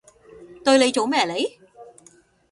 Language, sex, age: Cantonese, female, 50-59